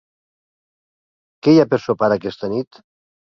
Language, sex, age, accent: Catalan, male, 70-79, valencià